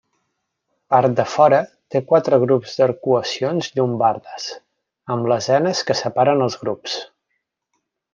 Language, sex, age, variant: Catalan, male, 30-39, Central